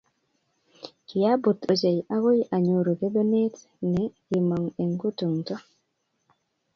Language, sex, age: Kalenjin, female, 19-29